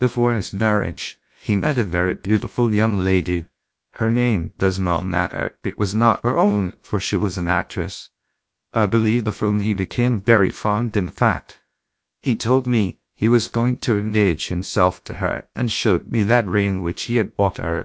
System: TTS, GlowTTS